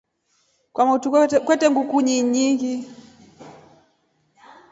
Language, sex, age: Rombo, female, 30-39